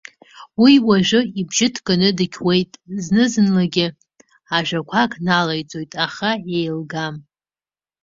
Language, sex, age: Abkhazian, female, under 19